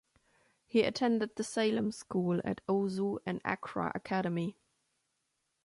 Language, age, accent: English, 30-39, Irish English